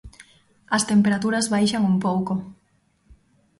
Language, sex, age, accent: Galician, female, 19-29, Normativo (estándar)